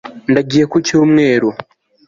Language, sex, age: Kinyarwanda, male, 19-29